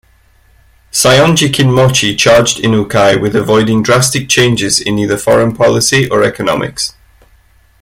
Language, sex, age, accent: English, male, 30-39, England English